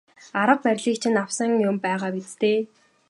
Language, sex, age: Mongolian, female, 19-29